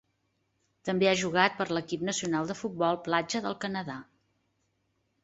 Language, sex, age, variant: Catalan, female, 60-69, Central